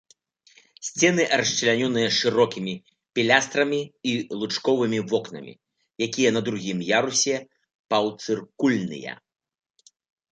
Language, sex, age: Belarusian, male, 40-49